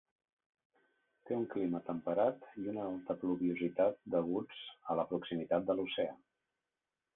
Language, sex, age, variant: Catalan, male, 40-49, Central